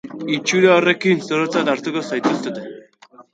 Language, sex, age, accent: Basque, male, 19-29, Erdialdekoa edo Nafarra (Gipuzkoa, Nafarroa)